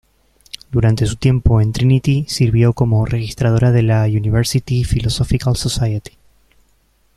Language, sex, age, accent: Spanish, male, 19-29, Rioplatense: Argentina, Uruguay, este de Bolivia, Paraguay